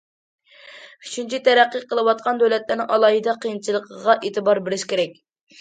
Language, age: Uyghur, 19-29